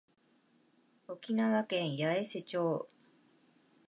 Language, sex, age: Japanese, female, 50-59